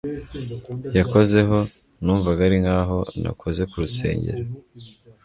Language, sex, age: Kinyarwanda, male, 19-29